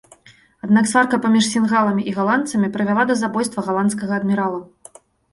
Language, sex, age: Belarusian, female, 30-39